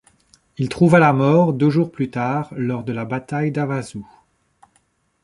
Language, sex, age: French, male, 30-39